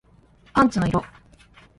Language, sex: Japanese, female